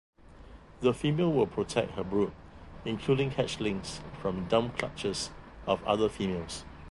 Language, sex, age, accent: English, male, 50-59, Singaporean English